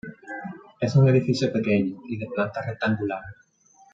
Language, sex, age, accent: Spanish, male, 19-29, Caribe: Cuba, Venezuela, Puerto Rico, República Dominicana, Panamá, Colombia caribeña, México caribeño, Costa del golfo de México